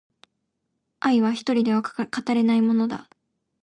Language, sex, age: Japanese, female, under 19